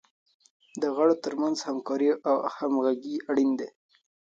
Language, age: Pashto, 19-29